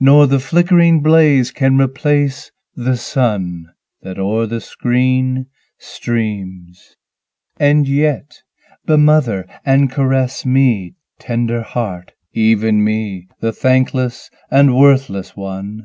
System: none